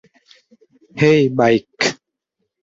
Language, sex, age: Bengali, male, 19-29